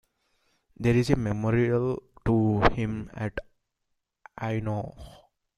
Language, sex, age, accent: English, male, 19-29, India and South Asia (India, Pakistan, Sri Lanka)